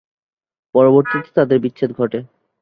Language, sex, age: Bengali, male, 19-29